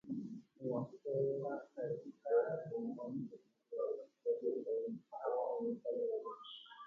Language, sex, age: Guarani, male, 19-29